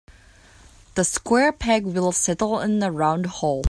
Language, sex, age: English, female, 19-29